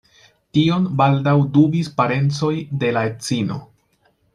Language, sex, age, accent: Esperanto, male, 19-29, Internacia